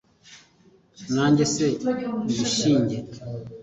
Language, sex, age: Kinyarwanda, male, 30-39